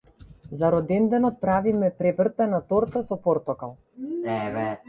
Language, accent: Macedonian, литературен